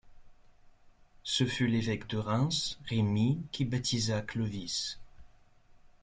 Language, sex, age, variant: French, male, 30-39, Français de métropole